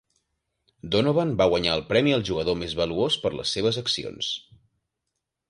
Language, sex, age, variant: Catalan, male, 19-29, Nord-Occidental